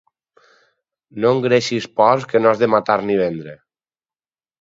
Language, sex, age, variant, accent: Catalan, male, 30-39, Valencià meridional, valencià